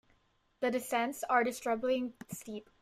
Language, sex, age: English, female, 19-29